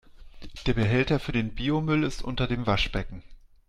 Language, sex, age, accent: German, male, 40-49, Deutschland Deutsch